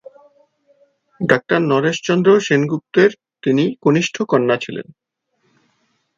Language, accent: Bengali, Native